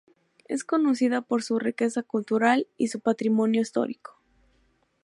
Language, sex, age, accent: Spanish, female, 19-29, México